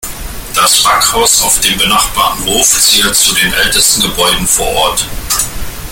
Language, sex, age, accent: German, male, 40-49, Deutschland Deutsch